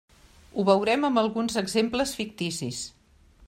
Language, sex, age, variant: Catalan, female, 60-69, Central